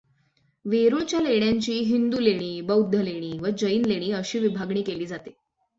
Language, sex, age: Marathi, female, 19-29